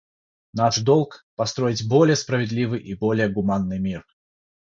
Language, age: Russian, 30-39